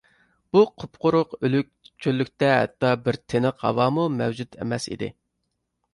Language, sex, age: Uyghur, male, 30-39